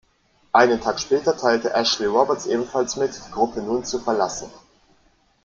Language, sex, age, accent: German, male, 19-29, Deutschland Deutsch